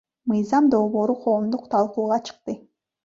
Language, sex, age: Kyrgyz, female, 30-39